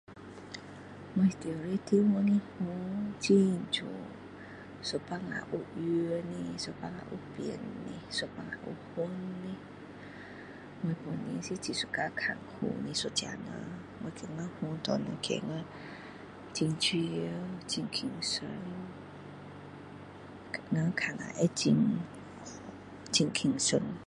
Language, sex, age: Min Dong Chinese, female, 40-49